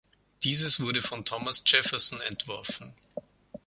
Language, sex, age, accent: German, male, 50-59, Österreichisches Deutsch